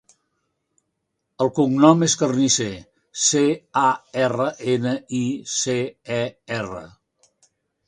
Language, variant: Catalan, Central